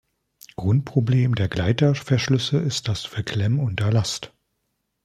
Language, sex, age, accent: German, male, 40-49, Deutschland Deutsch